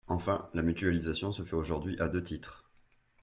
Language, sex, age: French, male, 30-39